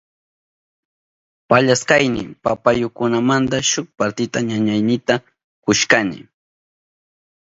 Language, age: Southern Pastaza Quechua, 30-39